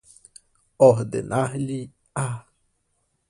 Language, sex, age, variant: Portuguese, male, 19-29, Portuguese (Brasil)